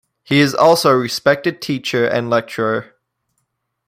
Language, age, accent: English, under 19, Canadian English